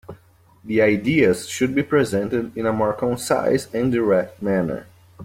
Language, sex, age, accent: English, male, 19-29, United States English